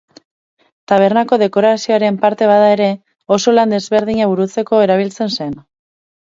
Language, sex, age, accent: Basque, female, 19-29, Mendebalekoa (Araba, Bizkaia, Gipuzkoako mendebaleko herri batzuk)